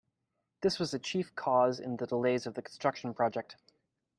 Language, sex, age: English, male, 19-29